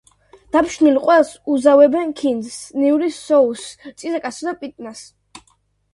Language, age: Georgian, under 19